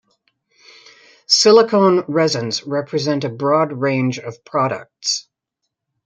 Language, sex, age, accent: English, female, 50-59, Canadian English